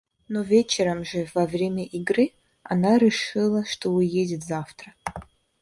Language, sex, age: Russian, female, 19-29